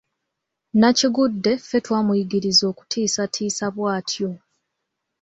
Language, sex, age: Ganda, female, 19-29